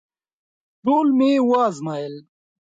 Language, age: Pashto, 19-29